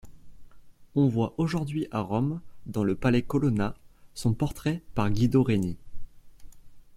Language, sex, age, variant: French, male, under 19, Français de métropole